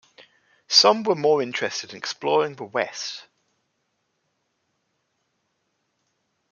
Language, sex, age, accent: English, male, 19-29, England English